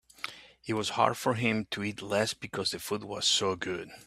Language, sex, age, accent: English, male, 50-59, United States English